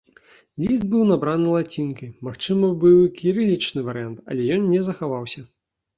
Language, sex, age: Belarusian, male, 19-29